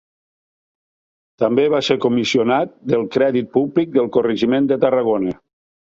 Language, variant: Catalan, Nord-Occidental